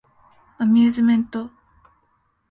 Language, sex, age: Japanese, female, 19-29